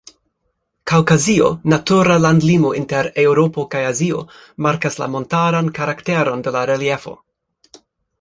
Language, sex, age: Esperanto, male, 30-39